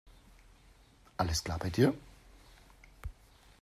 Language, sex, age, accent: German, male, 50-59, Österreichisches Deutsch